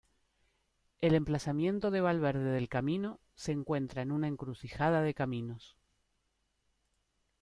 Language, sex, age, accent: Spanish, female, 50-59, Rioplatense: Argentina, Uruguay, este de Bolivia, Paraguay